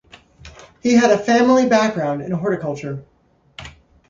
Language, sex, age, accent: English, male, 30-39, United States English